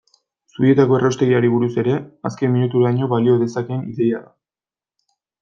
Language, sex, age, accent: Basque, male, 19-29, Erdialdekoa edo Nafarra (Gipuzkoa, Nafarroa)